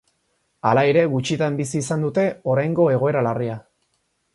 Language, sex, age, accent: Basque, male, 19-29, Erdialdekoa edo Nafarra (Gipuzkoa, Nafarroa)